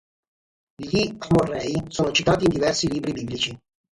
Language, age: Italian, 40-49